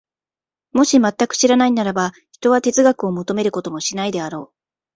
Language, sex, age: Japanese, female, 19-29